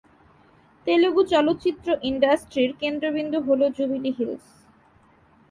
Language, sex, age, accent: Bengali, female, 19-29, শুদ্ধ বাংলা